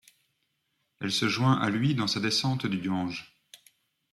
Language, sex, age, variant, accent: French, male, 30-39, Français d'Europe, Français de Belgique